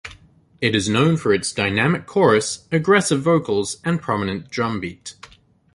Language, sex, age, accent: English, male, 30-39, New Zealand English